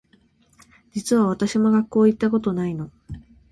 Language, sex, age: Japanese, female, 19-29